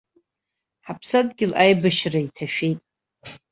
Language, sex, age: Abkhazian, female, 40-49